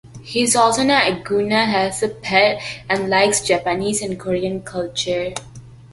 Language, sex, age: English, female, under 19